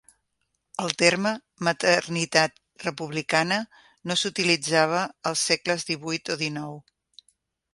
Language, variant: Catalan, Central